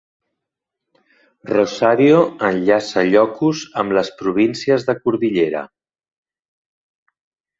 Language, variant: Catalan, Central